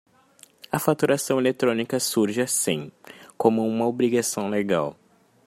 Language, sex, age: Portuguese, male, 19-29